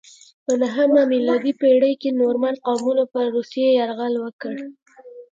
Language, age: Pashto, 19-29